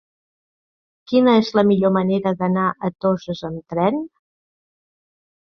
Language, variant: Catalan, Central